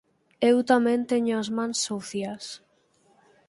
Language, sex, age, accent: Galician, female, under 19, Oriental (común en zona oriental)